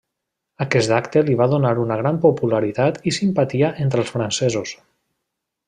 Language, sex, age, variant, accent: Catalan, male, 30-39, Valencià meridional, valencià